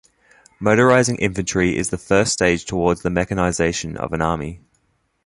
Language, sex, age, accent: English, male, 19-29, Australian English